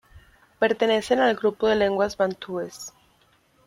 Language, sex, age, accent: Spanish, female, 19-29, México